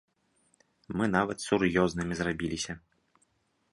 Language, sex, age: Belarusian, male, 30-39